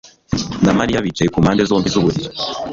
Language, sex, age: Kinyarwanda, male, 19-29